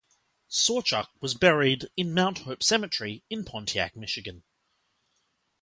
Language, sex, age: English, male, 19-29